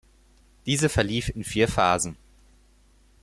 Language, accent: German, Deutschland Deutsch